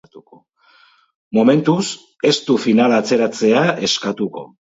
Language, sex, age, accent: Basque, male, 60-69, Mendebalekoa (Araba, Bizkaia, Gipuzkoako mendebaleko herri batzuk)